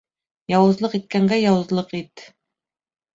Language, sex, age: Bashkir, female, 30-39